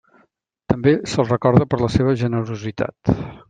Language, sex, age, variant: Catalan, male, 60-69, Central